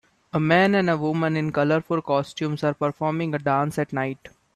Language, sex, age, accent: English, male, 19-29, India and South Asia (India, Pakistan, Sri Lanka)